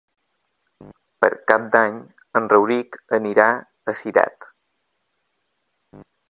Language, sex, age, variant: Catalan, male, 19-29, Balear